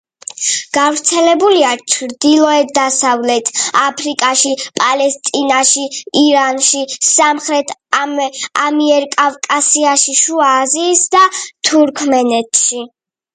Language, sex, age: Georgian, female, under 19